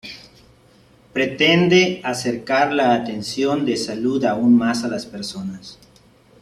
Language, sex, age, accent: Spanish, male, 30-39, México